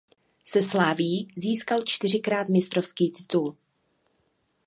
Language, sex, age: Czech, female, 30-39